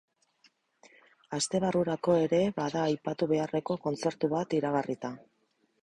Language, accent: Basque, Mendebalekoa (Araba, Bizkaia, Gipuzkoako mendebaleko herri batzuk)